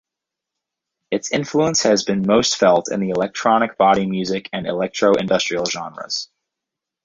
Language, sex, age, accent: English, male, 19-29, United States English